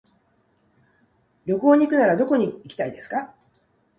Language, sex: Japanese, female